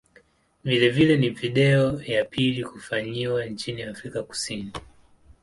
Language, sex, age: Swahili, male, 19-29